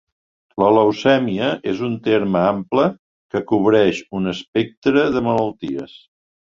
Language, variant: Catalan, Central